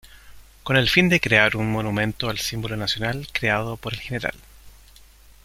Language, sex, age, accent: Spanish, male, 40-49, Chileno: Chile, Cuyo